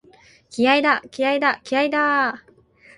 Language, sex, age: Japanese, female, 19-29